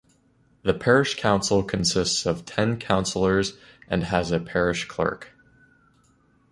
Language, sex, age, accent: English, male, 19-29, United States English